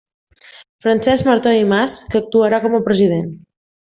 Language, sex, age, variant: Catalan, female, 19-29, Septentrional